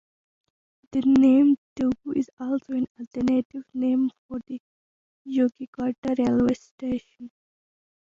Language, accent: English, India and South Asia (India, Pakistan, Sri Lanka)